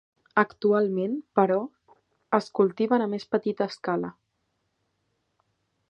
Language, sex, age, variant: Catalan, female, under 19, Central